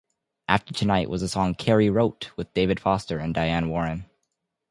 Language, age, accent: English, 19-29, United States English